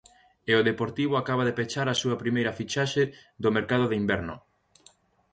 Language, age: Galician, 19-29